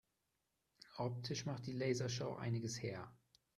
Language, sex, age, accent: German, male, 40-49, Deutschland Deutsch